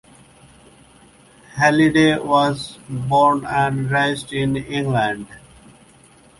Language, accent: English, United States English